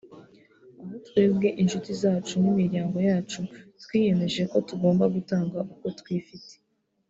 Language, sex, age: Kinyarwanda, female, 19-29